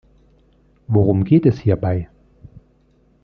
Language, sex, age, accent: German, male, 30-39, Deutschland Deutsch